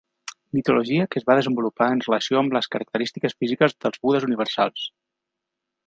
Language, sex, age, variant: Catalan, male, 30-39, Central